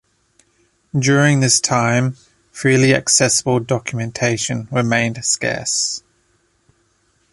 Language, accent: English, Australian English